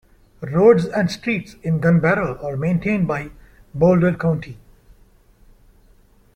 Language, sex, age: English, male, 50-59